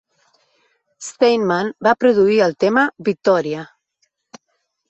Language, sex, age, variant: Catalan, female, 40-49, Central